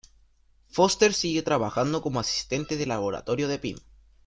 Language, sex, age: Spanish, male, 19-29